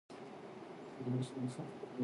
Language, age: Chinese, 19-29